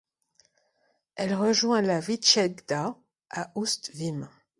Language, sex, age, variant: French, female, 40-49, Français de métropole